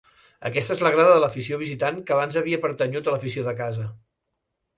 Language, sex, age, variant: Catalan, male, 50-59, Central